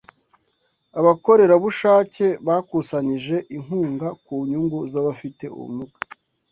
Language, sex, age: Kinyarwanda, male, 19-29